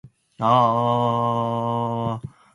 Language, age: Japanese, 19-29